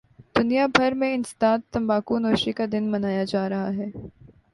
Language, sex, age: Urdu, male, 19-29